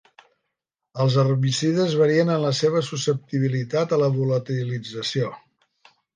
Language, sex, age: Catalan, male, 70-79